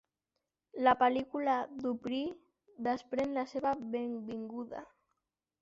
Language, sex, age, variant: Catalan, male, under 19, Central